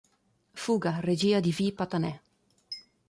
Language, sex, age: Italian, female, 30-39